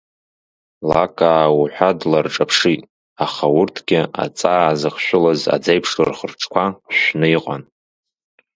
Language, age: Abkhazian, 19-29